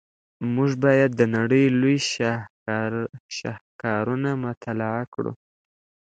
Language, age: Pashto, 30-39